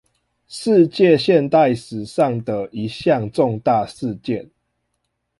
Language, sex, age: Chinese, male, 19-29